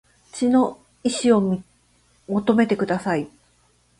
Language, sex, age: Japanese, female, 50-59